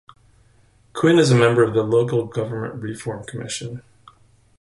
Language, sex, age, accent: English, male, 50-59, United States English